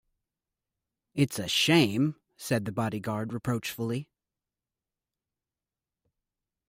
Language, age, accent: English, 30-39, United States English